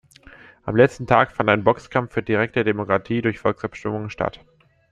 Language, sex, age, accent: German, male, under 19, Deutschland Deutsch